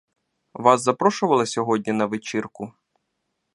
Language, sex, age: Ukrainian, male, 30-39